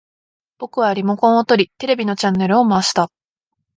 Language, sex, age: Japanese, female, 19-29